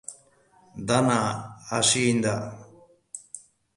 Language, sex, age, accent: Basque, male, 50-59, Mendebalekoa (Araba, Bizkaia, Gipuzkoako mendebaleko herri batzuk)